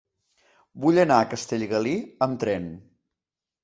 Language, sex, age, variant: Catalan, male, 30-39, Central